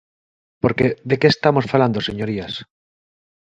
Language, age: Galician, 30-39